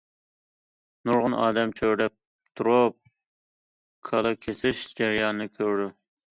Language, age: Uyghur, 30-39